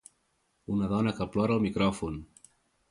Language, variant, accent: Catalan, Central, central